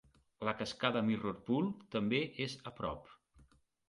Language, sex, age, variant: Catalan, male, 40-49, Central